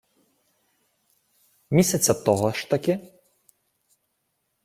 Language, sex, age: Ukrainian, male, 19-29